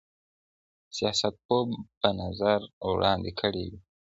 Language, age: Pashto, 19-29